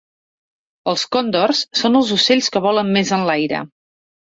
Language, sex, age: Catalan, female, 40-49